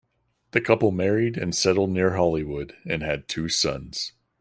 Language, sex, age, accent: English, male, 19-29, United States English